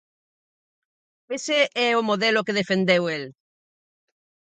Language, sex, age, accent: Galician, female, 40-49, Atlántico (seseo e gheada)